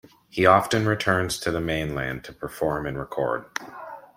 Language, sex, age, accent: English, male, 40-49, United States English